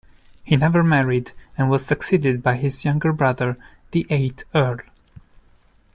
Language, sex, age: English, male, 30-39